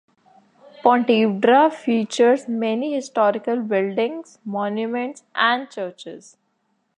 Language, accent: English, India and South Asia (India, Pakistan, Sri Lanka)